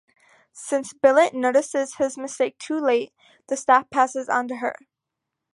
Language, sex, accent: English, female, United States English